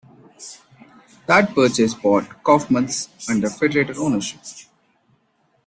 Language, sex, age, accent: English, male, 19-29, India and South Asia (India, Pakistan, Sri Lanka)